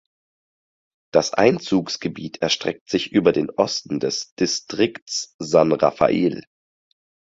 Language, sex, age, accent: German, male, 19-29, Deutschland Deutsch